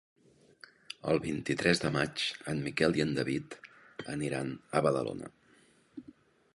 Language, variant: Catalan, Central